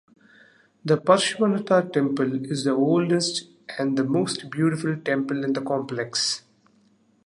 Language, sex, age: English, male, 30-39